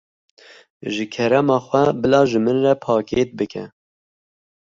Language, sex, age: Kurdish, male, 30-39